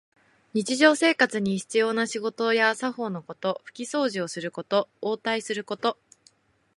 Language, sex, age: Japanese, female, 19-29